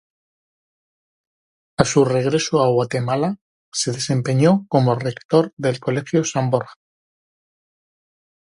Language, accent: Spanish, España: Norte peninsular (Asturias, Castilla y León, Cantabria, País Vasco, Navarra, Aragón, La Rioja, Guadalajara, Cuenca)